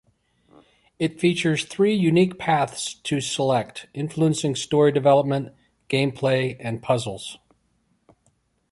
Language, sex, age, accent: English, male, 60-69, United States English